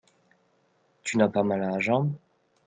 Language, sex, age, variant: French, male, 19-29, Français de métropole